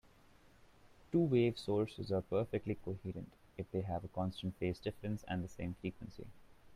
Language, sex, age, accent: English, male, 19-29, India and South Asia (India, Pakistan, Sri Lanka)